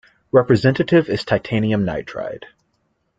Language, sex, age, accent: English, male, 19-29, United States English